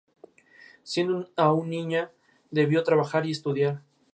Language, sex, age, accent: Spanish, male, 19-29, México